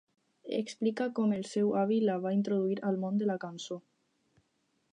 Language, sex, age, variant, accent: Catalan, female, under 19, Alacantí, valencià